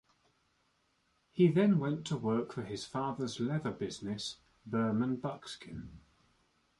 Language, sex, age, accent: English, male, 30-39, England English